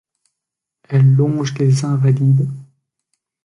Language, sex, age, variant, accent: French, male, 19-29, Français d'Europe, Français de Belgique